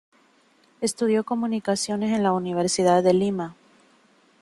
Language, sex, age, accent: Spanish, female, 40-49, América central